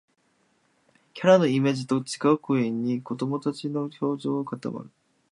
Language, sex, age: Japanese, male, 19-29